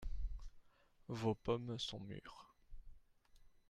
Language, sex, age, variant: French, male, 19-29, Français de métropole